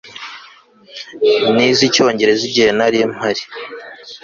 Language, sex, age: Kinyarwanda, male, 19-29